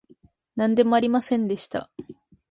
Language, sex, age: Japanese, female, 19-29